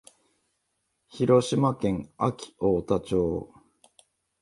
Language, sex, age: Japanese, male, 40-49